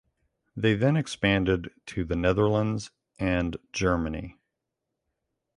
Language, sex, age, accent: English, male, 40-49, United States English